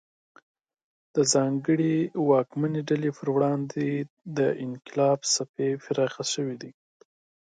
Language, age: Pashto, 19-29